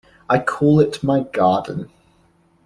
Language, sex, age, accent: English, male, 19-29, England English